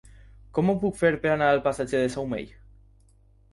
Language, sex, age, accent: Catalan, male, under 19, valencià